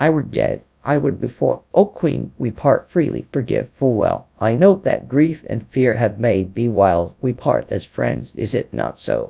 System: TTS, GradTTS